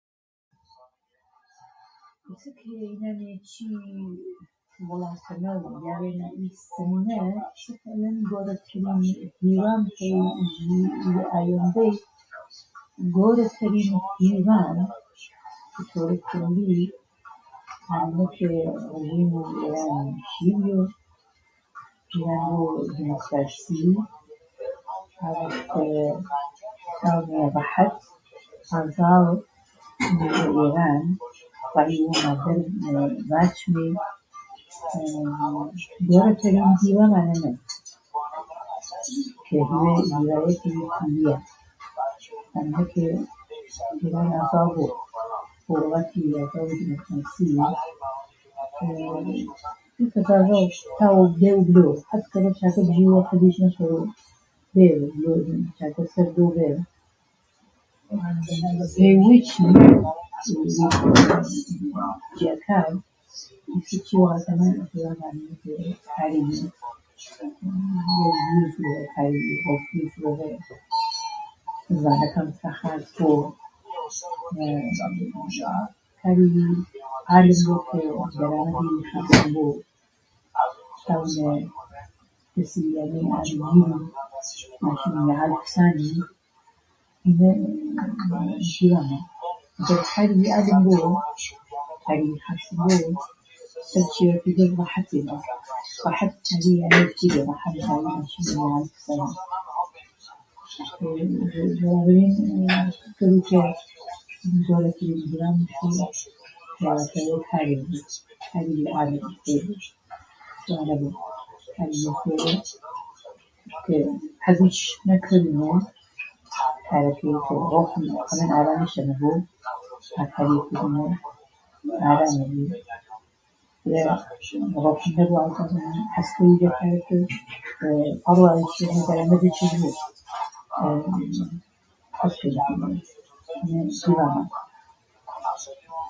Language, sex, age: Gurani, female, 50-59